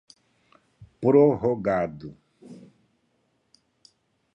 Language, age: Portuguese, 60-69